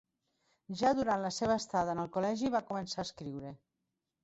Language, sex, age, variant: Catalan, female, 50-59, Nord-Occidental